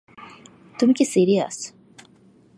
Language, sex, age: Bengali, female, 19-29